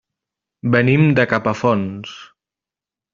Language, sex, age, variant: Catalan, male, 19-29, Central